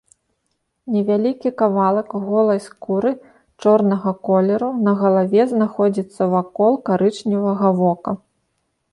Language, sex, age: Belarusian, female, 30-39